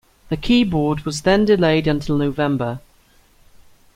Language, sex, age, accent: English, male, 19-29, England English